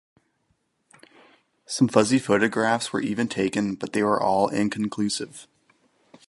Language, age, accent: English, 19-29, United States English